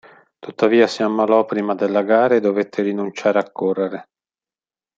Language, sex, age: Italian, male, 50-59